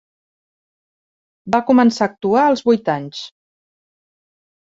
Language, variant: Catalan, Central